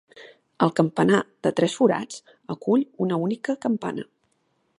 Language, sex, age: Catalan, female, 40-49